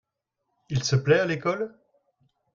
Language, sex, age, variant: French, male, 40-49, Français de métropole